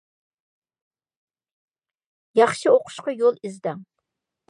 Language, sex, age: Uyghur, female, 40-49